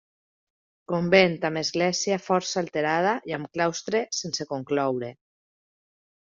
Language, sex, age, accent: Catalan, female, 30-39, valencià